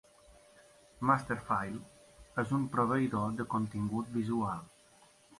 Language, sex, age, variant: Catalan, male, 40-49, Balear